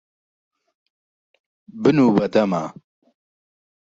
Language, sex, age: Central Kurdish, male, 40-49